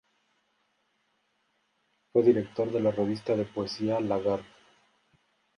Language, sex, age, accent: Spanish, male, 40-49, México